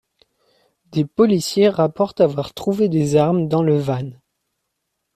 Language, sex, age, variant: French, male, under 19, Français de métropole